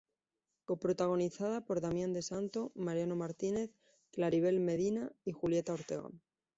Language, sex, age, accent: Spanish, female, 19-29, España: Centro-Sur peninsular (Madrid, Toledo, Castilla-La Mancha)